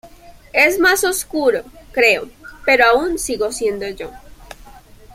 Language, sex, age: Spanish, female, 19-29